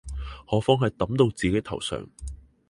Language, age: Cantonese, 19-29